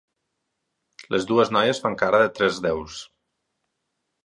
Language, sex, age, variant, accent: Catalan, male, 40-49, Nord-Occidental, Ebrenc